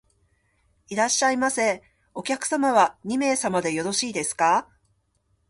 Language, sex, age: Japanese, female, 40-49